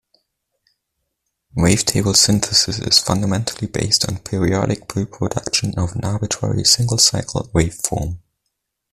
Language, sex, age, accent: English, male, 19-29, United States English